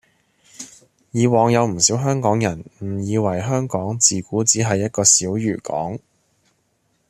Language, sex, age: Cantonese, male, 30-39